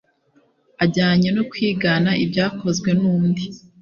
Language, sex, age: Kinyarwanda, female, 19-29